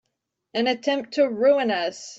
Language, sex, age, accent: English, female, 30-39, United States English